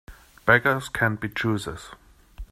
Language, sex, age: English, male, 50-59